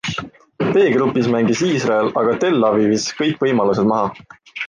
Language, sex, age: Estonian, male, 19-29